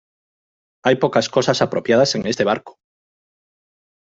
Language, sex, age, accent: Spanish, male, 40-49, España: Norte peninsular (Asturias, Castilla y León, Cantabria, País Vasco, Navarra, Aragón, La Rioja, Guadalajara, Cuenca)